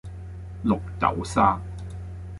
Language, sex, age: Cantonese, male, 30-39